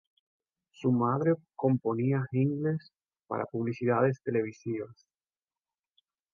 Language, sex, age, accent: Spanish, male, 19-29, Caribe: Cuba, Venezuela, Puerto Rico, República Dominicana, Panamá, Colombia caribeña, México caribeño, Costa del golfo de México